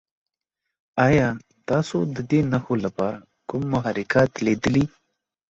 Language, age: Pashto, 19-29